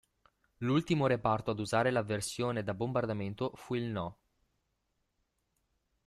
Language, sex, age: Italian, male, under 19